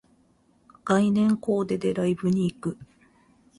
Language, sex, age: Japanese, female, 30-39